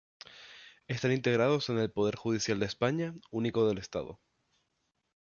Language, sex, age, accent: Spanish, male, 19-29, España: Islas Canarias